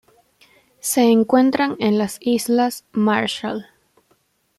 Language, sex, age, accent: Spanish, female, under 19, Andino-Pacífico: Colombia, Perú, Ecuador, oeste de Bolivia y Venezuela andina